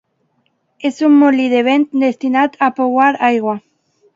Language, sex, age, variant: Catalan, female, under 19, Alacantí